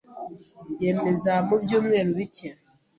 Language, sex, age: Kinyarwanda, female, 19-29